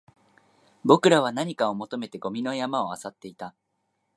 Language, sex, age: Japanese, male, 19-29